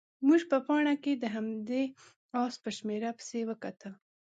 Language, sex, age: Pashto, female, 19-29